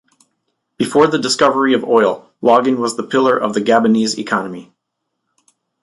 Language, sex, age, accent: English, male, 40-49, United States English